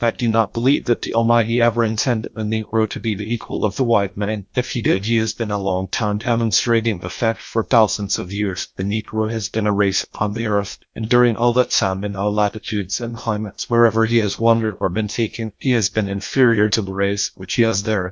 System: TTS, GlowTTS